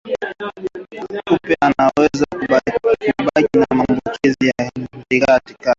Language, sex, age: Swahili, male, 19-29